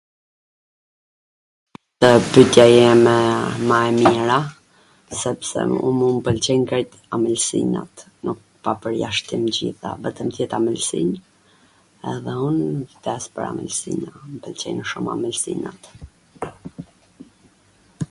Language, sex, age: Gheg Albanian, female, 40-49